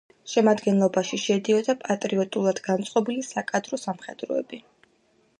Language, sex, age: Georgian, female, 19-29